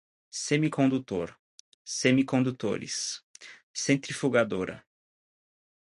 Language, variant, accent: Portuguese, Portuguese (Brasil), Gaucho